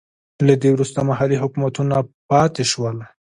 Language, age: Pashto, 30-39